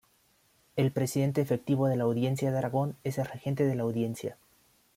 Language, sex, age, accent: Spanish, male, 19-29, México